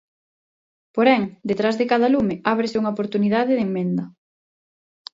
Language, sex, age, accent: Galician, female, 19-29, Normativo (estándar)